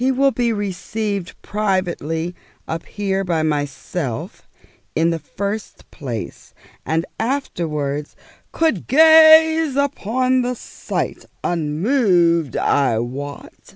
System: none